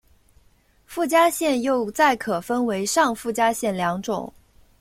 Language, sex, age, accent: Chinese, female, 30-39, 出生地：上海市